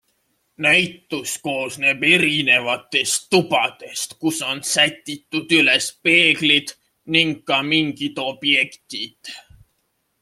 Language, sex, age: Estonian, male, 19-29